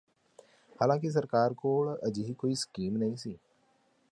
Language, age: Punjabi, 30-39